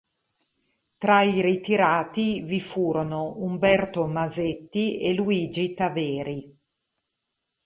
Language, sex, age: Italian, female, 40-49